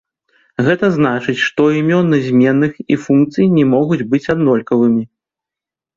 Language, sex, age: Belarusian, male, 30-39